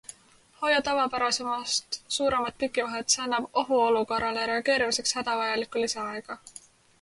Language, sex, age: Estonian, female, 19-29